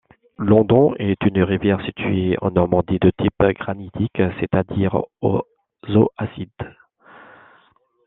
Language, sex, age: French, male, 30-39